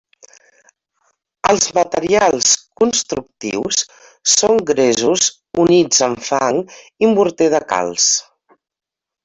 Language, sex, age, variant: Catalan, female, 40-49, Central